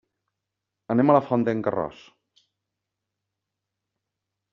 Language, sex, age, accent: Catalan, male, 40-49, valencià